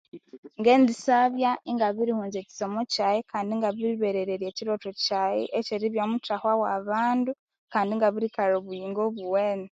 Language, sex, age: Konzo, female, 19-29